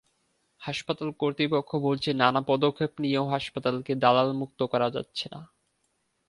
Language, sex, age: Bengali, male, 19-29